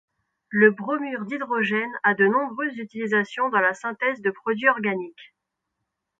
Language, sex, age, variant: French, female, 19-29, Français de métropole